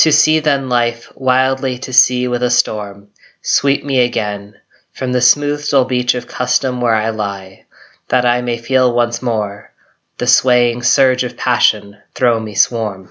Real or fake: real